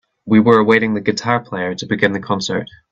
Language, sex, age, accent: English, male, 19-29, New Zealand English